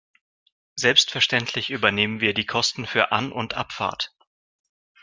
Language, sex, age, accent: German, male, 19-29, Russisch Deutsch